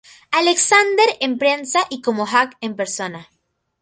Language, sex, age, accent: Spanish, female, under 19, Andino-Pacífico: Colombia, Perú, Ecuador, oeste de Bolivia y Venezuela andina